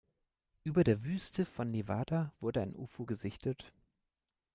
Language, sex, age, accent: German, male, under 19, Deutschland Deutsch